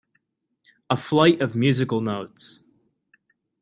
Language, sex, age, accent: English, male, 19-29, United States English